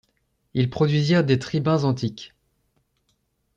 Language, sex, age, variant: French, male, under 19, Français de métropole